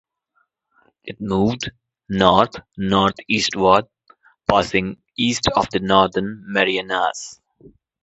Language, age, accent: English, 19-29, India and South Asia (India, Pakistan, Sri Lanka)